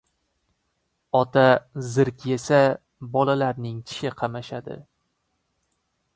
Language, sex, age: Uzbek, male, 19-29